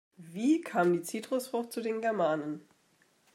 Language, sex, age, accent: German, female, 19-29, Deutschland Deutsch